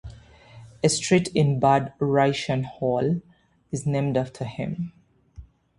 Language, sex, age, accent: English, female, 30-39, England English